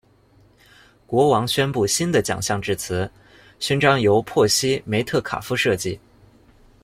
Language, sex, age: Chinese, male, 19-29